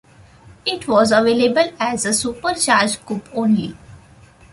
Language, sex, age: English, female, 19-29